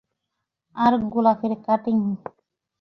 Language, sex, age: Bengali, male, 19-29